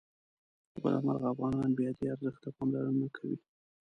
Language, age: Pashto, 19-29